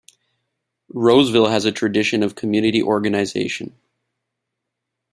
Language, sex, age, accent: English, male, 19-29, Canadian English